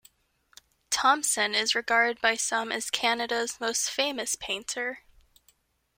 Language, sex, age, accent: English, female, 19-29, United States English